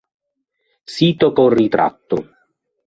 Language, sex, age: Italian, male, 40-49